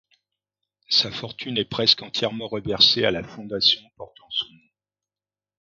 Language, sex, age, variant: French, male, 50-59, Français de métropole